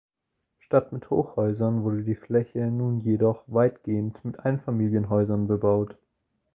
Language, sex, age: German, male, under 19